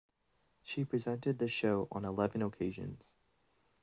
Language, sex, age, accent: English, male, 19-29, Canadian English